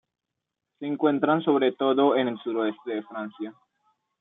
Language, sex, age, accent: Spanish, male, under 19, Caribe: Cuba, Venezuela, Puerto Rico, República Dominicana, Panamá, Colombia caribeña, México caribeño, Costa del golfo de México